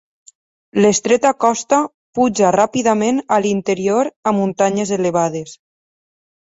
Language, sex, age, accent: Catalan, female, 30-39, valencià